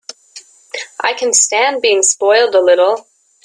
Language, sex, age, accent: English, female, under 19, Canadian English